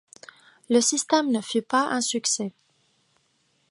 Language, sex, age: French, female, 19-29